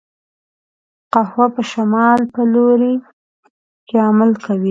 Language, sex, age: Pashto, female, 19-29